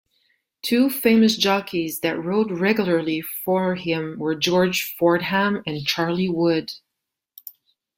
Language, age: English, 50-59